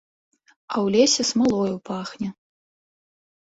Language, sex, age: Belarusian, female, 19-29